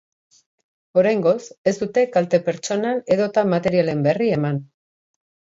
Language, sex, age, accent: Basque, female, 40-49, Erdialdekoa edo Nafarra (Gipuzkoa, Nafarroa)